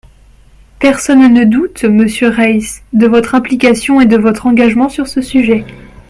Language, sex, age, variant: French, female, 19-29, Français de métropole